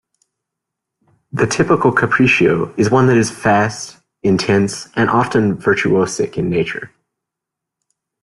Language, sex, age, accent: English, male, 19-29, United States English